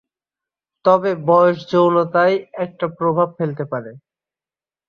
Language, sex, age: Bengali, male, 19-29